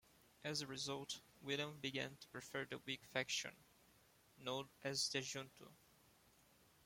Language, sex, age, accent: English, male, 19-29, United States English